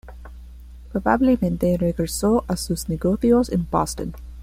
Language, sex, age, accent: Spanish, female, 19-29, España: Centro-Sur peninsular (Madrid, Toledo, Castilla-La Mancha)